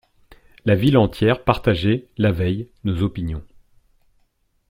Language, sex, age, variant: French, male, 40-49, Français de métropole